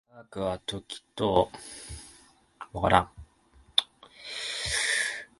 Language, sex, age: Japanese, male, 19-29